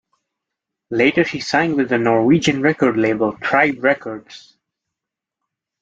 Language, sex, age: English, male, under 19